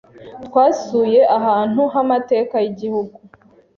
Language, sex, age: Kinyarwanda, female, 19-29